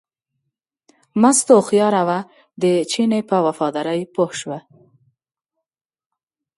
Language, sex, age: Pashto, female, 30-39